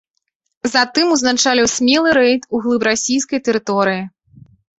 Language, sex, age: Belarusian, female, 30-39